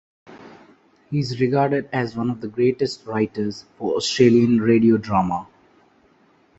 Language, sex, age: English, male, under 19